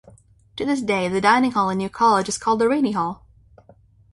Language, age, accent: English, under 19, United States English